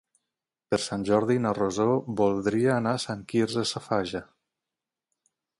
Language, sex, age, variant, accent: Catalan, male, 40-49, Tortosí, nord-occidental